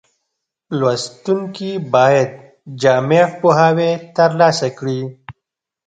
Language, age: Pashto, 30-39